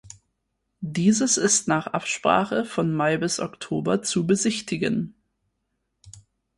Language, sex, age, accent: German, female, 19-29, Deutschland Deutsch